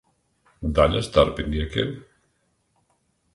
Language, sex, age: Latvian, male, 60-69